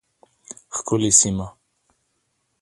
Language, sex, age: Pashto, female, 19-29